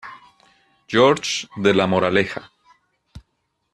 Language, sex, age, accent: Spanish, male, 40-49, Andino-Pacífico: Colombia, Perú, Ecuador, oeste de Bolivia y Venezuela andina